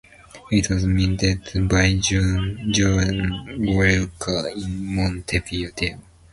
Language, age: English, 19-29